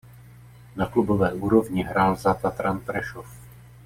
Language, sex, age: Czech, male, 40-49